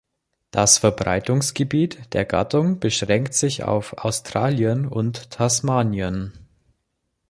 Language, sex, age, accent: German, male, under 19, Deutschland Deutsch